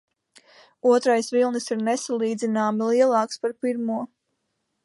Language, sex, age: Latvian, female, 19-29